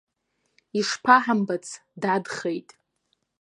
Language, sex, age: Abkhazian, female, 19-29